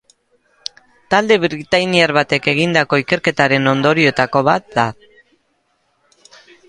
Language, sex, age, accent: Basque, female, 60-69, Erdialdekoa edo Nafarra (Gipuzkoa, Nafarroa)